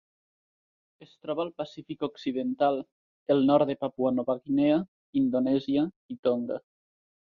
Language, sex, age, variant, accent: Catalan, male, under 19, Nord-Occidental, Tortosí